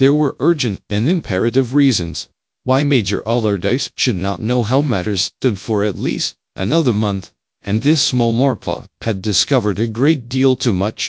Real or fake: fake